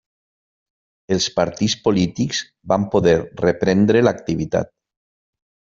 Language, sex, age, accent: Catalan, male, 60-69, valencià